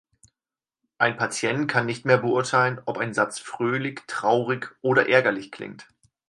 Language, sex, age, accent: German, male, 19-29, Deutschland Deutsch